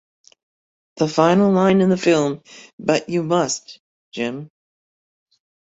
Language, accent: English, United States English